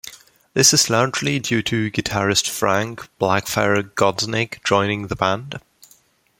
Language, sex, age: English, male, 19-29